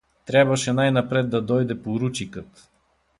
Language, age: Bulgarian, 60-69